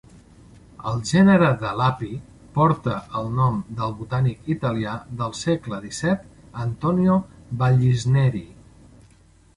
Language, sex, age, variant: Catalan, male, 50-59, Central